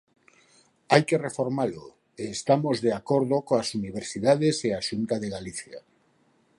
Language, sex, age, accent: Galician, male, 50-59, Normativo (estándar)